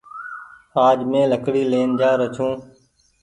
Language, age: Goaria, 19-29